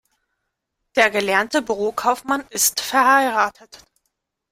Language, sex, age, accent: German, female, 19-29, Deutschland Deutsch